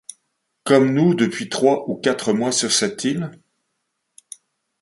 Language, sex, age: French, male, 60-69